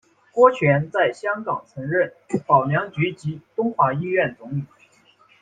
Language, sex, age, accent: Chinese, male, 19-29, 出生地：湖南省